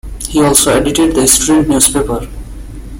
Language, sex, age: English, male, 19-29